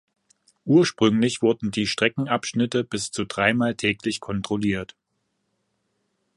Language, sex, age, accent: German, male, 30-39, Deutschland Deutsch